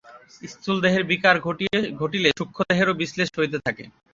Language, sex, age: Bengali, male, 19-29